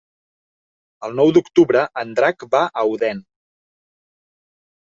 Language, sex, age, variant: Catalan, male, 40-49, Central